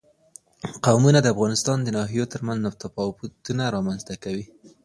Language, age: Pashto, 19-29